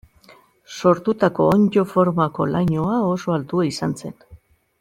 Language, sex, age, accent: Basque, female, 50-59, Mendebalekoa (Araba, Bizkaia, Gipuzkoako mendebaleko herri batzuk)